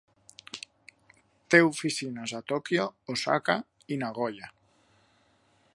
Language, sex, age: Catalan, male, 30-39